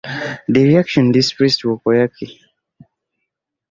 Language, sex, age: English, male, 19-29